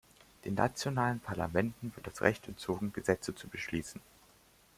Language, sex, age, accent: German, male, under 19, Deutschland Deutsch